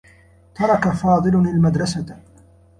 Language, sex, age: Arabic, male, 40-49